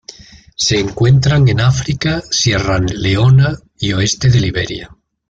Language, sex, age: Spanish, male, 60-69